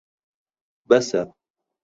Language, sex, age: Central Kurdish, male, 19-29